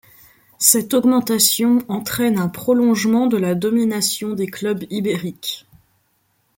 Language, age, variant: French, 19-29, Français de métropole